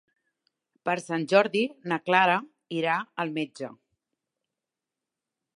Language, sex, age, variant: Catalan, female, 30-39, Central